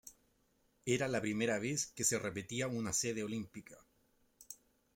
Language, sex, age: Spanish, male, 19-29